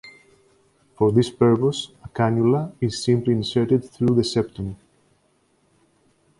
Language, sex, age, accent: English, male, 30-39, United States English